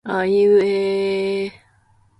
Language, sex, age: Japanese, female, 19-29